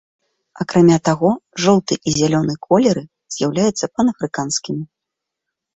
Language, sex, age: Belarusian, female, 30-39